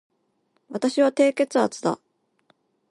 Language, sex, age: Japanese, female, 40-49